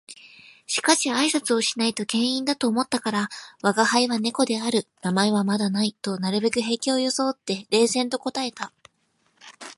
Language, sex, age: Japanese, female, 19-29